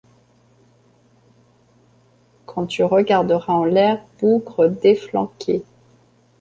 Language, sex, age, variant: French, female, 30-39, Français de métropole